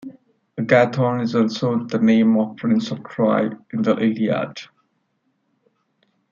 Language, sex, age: English, male, 19-29